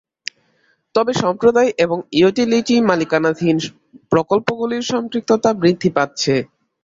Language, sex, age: Bengali, male, under 19